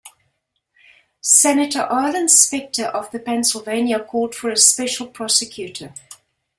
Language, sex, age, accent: English, female, 60-69, Southern African (South Africa, Zimbabwe, Namibia)